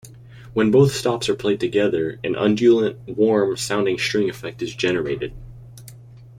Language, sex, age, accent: English, male, under 19, United States English